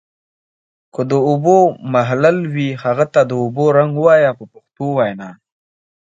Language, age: Pashto, 19-29